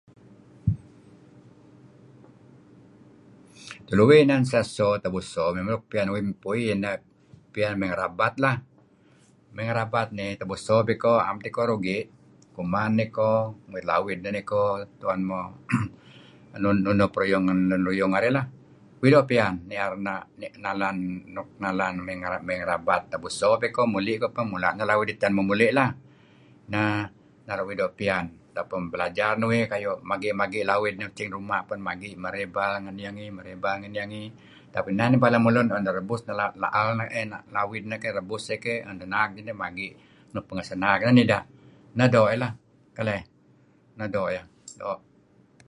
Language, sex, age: Kelabit, male, 70-79